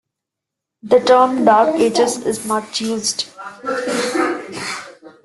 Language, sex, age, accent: English, female, 19-29, India and South Asia (India, Pakistan, Sri Lanka)